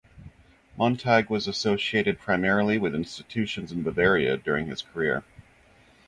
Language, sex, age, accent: English, female, 30-39, United States English